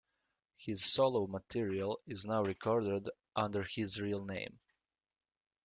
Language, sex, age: English, male, 30-39